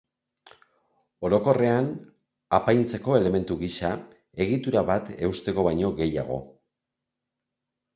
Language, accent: Basque, Erdialdekoa edo Nafarra (Gipuzkoa, Nafarroa)